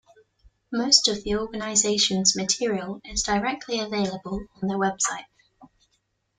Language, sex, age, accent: English, female, under 19, England English